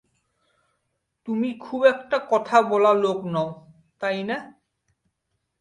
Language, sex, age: Bengali, male, 19-29